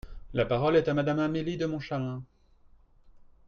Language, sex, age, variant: French, male, 30-39, Français de métropole